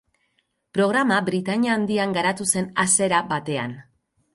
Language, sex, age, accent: Basque, female, 50-59, Mendebalekoa (Araba, Bizkaia, Gipuzkoako mendebaleko herri batzuk)